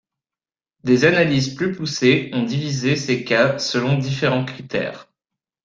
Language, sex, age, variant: French, male, 19-29, Français de métropole